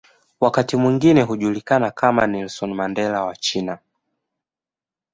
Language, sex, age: Swahili, male, 19-29